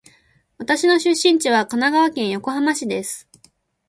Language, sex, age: Japanese, female, 19-29